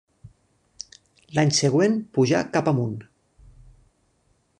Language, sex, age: Catalan, male, 40-49